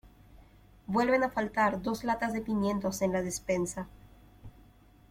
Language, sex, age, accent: Spanish, female, 19-29, Andino-Pacífico: Colombia, Perú, Ecuador, oeste de Bolivia y Venezuela andina